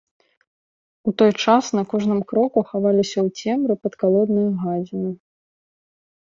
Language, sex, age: Belarusian, female, 19-29